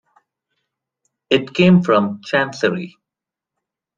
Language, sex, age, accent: English, male, 30-39, India and South Asia (India, Pakistan, Sri Lanka)